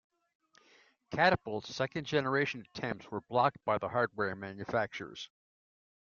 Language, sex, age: English, male, 60-69